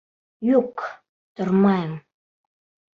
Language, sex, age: Bashkir, male, under 19